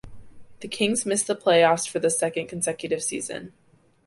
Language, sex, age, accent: English, female, under 19, United States English